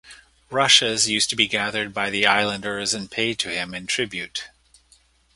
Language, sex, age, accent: English, male, 50-59, Canadian English